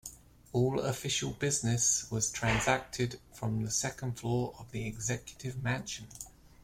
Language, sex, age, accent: English, male, 40-49, England English